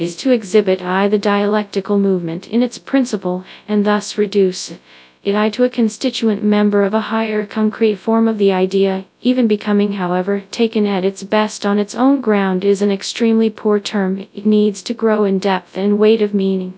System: TTS, FastPitch